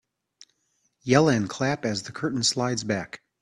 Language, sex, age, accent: English, male, 40-49, United States English